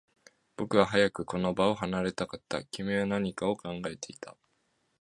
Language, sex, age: Japanese, male, 19-29